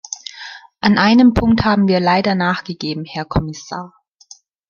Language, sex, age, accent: German, female, 19-29, Deutschland Deutsch